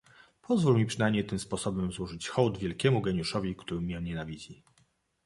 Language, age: Polish, 40-49